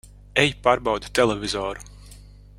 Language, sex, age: Latvian, male, 30-39